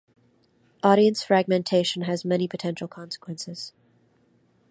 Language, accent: English, Canadian English